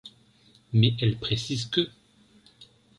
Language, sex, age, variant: French, male, 30-39, Français de métropole